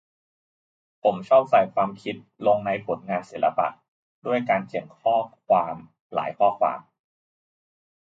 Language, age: Thai, 30-39